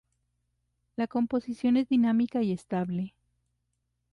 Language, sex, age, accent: Spanish, female, 30-39, México